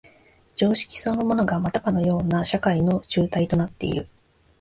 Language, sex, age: Japanese, female, 19-29